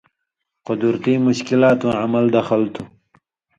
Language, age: Indus Kohistani, 30-39